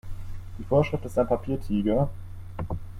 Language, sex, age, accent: German, male, 19-29, Deutschland Deutsch